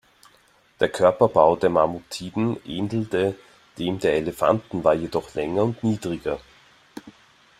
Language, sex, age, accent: German, male, 40-49, Österreichisches Deutsch